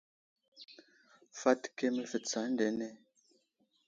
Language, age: Wuzlam, 19-29